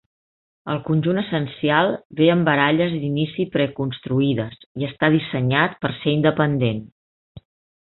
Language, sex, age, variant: Catalan, female, 40-49, Central